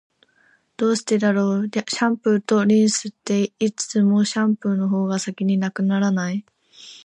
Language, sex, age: Japanese, female, 19-29